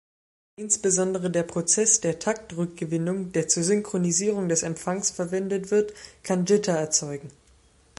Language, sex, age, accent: German, male, under 19, Deutschland Deutsch